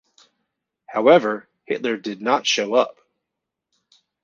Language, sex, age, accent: English, male, 40-49, United States English